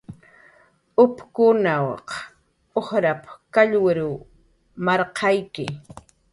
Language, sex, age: Jaqaru, female, 40-49